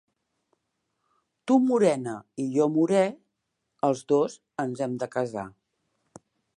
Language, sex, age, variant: Catalan, female, 50-59, Central